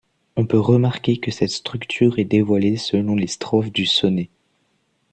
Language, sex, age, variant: French, male, under 19, Français de métropole